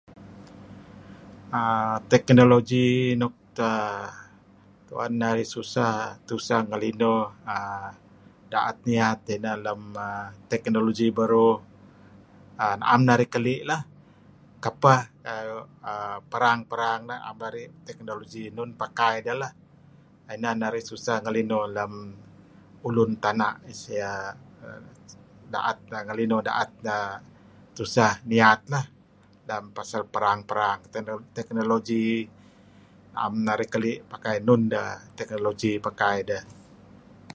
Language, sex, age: Kelabit, male, 60-69